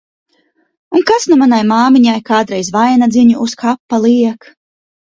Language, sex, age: Latvian, female, 30-39